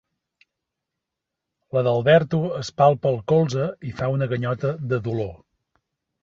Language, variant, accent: Catalan, Central, Empordanès